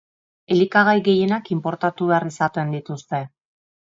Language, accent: Basque, Mendebalekoa (Araba, Bizkaia, Gipuzkoako mendebaleko herri batzuk)